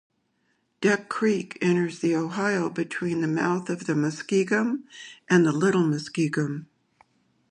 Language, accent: English, United States English